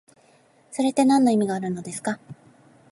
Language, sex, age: Japanese, female, 30-39